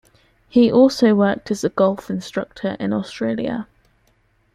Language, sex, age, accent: English, female, 19-29, England English